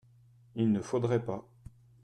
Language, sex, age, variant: French, male, 40-49, Français de métropole